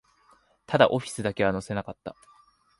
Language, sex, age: Japanese, male, 19-29